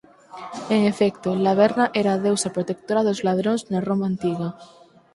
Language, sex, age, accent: Galician, female, 19-29, Neofalante